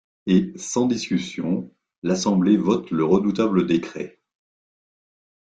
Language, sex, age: French, male, 60-69